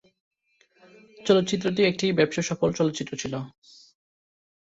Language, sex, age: Bengali, male, 19-29